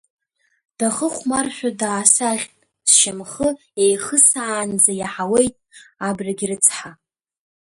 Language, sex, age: Abkhazian, female, 19-29